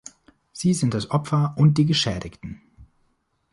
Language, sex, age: German, male, 19-29